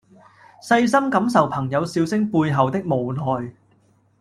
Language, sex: Cantonese, male